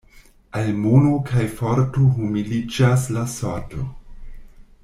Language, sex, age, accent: Esperanto, male, 40-49, Internacia